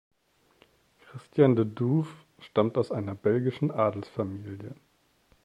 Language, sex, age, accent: German, male, 30-39, Deutschland Deutsch